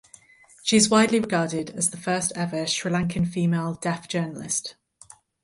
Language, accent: English, England English